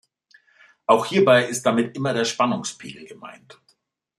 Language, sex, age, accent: German, male, 50-59, Deutschland Deutsch